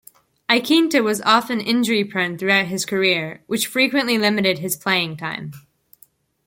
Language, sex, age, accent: English, female, under 19, United States English